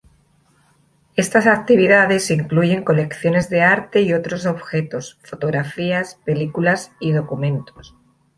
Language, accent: Spanish, España: Sur peninsular (Andalucia, Extremadura, Murcia)